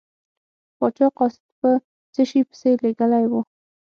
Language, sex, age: Pashto, female, 19-29